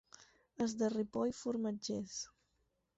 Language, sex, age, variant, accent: Catalan, female, 19-29, Balear, menorquí